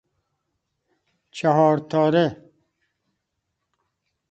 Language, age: Persian, 70-79